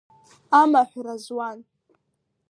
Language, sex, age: Abkhazian, female, under 19